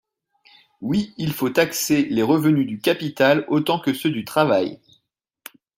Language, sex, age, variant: French, male, 30-39, Français de métropole